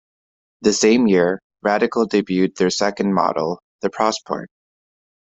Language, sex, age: English, male, 19-29